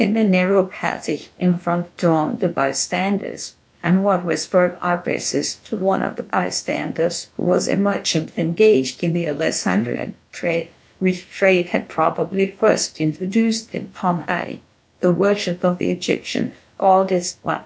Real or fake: fake